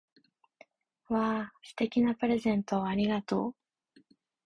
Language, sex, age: Japanese, female, 19-29